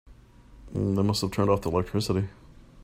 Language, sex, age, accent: English, male, 30-39, United States English